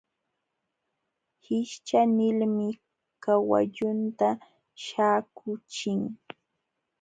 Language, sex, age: Jauja Wanca Quechua, female, 19-29